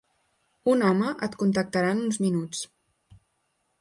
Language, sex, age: Catalan, female, 19-29